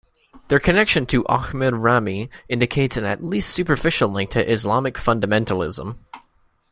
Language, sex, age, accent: English, male, under 19, Canadian English